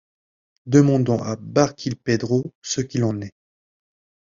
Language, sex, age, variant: French, male, 19-29, Français de métropole